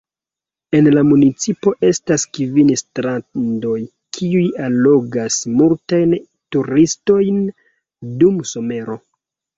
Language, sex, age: Esperanto, male, 30-39